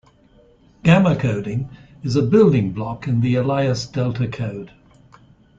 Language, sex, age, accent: English, male, 60-69, England English